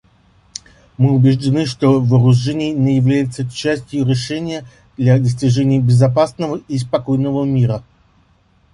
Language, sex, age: Russian, male, 19-29